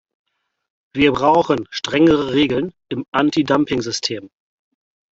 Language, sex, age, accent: German, male, 30-39, Deutschland Deutsch